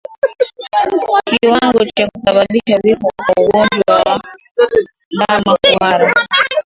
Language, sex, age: Swahili, female, 19-29